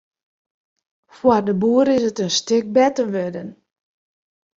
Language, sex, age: Western Frisian, female, 40-49